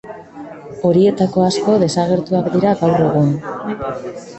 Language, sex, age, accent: Basque, female, 40-49, Mendebalekoa (Araba, Bizkaia, Gipuzkoako mendebaleko herri batzuk)